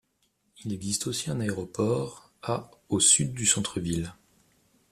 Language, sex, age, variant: French, male, 30-39, Français de métropole